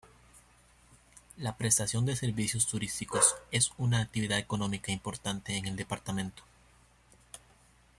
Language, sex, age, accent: Spanish, male, 19-29, América central